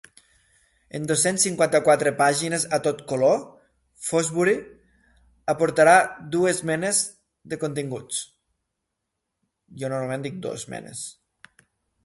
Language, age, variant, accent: Catalan, 30-39, Tortosí, valencià